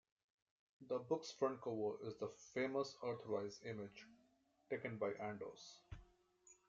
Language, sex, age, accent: English, male, 30-39, India and South Asia (India, Pakistan, Sri Lanka)